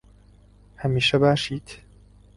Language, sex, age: Central Kurdish, male, 19-29